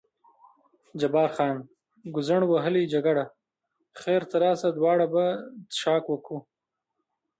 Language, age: Pashto, 19-29